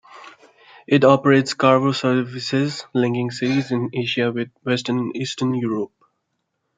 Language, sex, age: English, male, 19-29